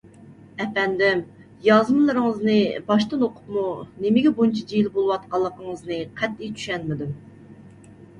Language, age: Uyghur, 30-39